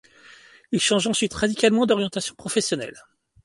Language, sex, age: French, male, 40-49